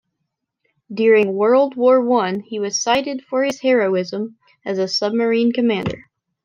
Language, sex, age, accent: English, female, 19-29, United States English